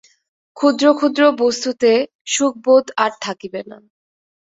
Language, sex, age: Bengali, female, 19-29